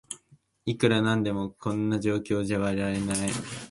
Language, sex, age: Japanese, male, under 19